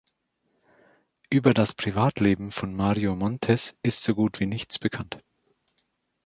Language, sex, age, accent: German, male, 40-49, Deutschland Deutsch